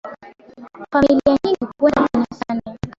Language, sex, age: Swahili, female, 19-29